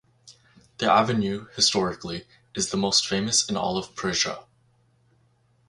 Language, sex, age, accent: English, male, 19-29, Canadian English